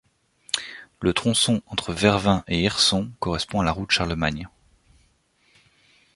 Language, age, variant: French, 30-39, Français de métropole